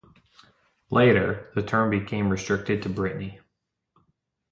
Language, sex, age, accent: English, male, 30-39, United States English